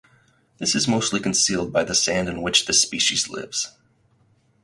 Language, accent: English, United States English